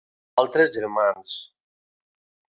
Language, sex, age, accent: Catalan, male, 50-59, valencià